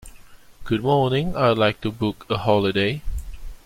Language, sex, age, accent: English, male, 19-29, Singaporean English